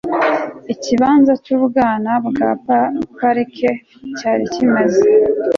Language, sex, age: Kinyarwanda, female, 19-29